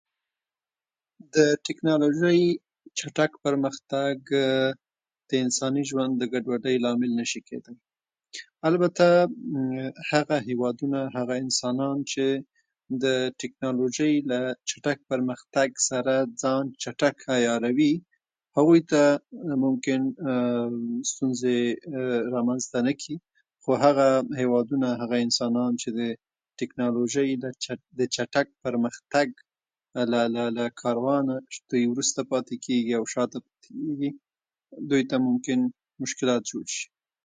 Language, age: Pashto, 30-39